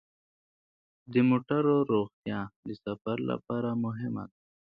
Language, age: Pashto, 19-29